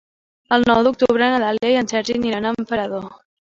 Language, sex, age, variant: Catalan, female, 19-29, Central